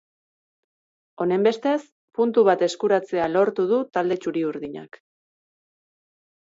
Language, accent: Basque, Erdialdekoa edo Nafarra (Gipuzkoa, Nafarroa)